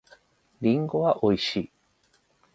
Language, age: Japanese, 40-49